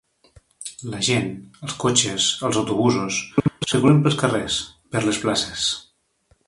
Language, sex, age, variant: Catalan, male, 40-49, Nord-Occidental